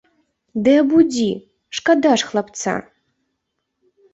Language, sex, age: Belarusian, female, 19-29